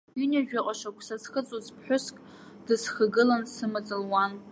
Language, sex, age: Abkhazian, female, 19-29